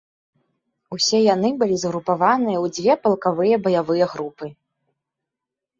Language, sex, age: Belarusian, female, 19-29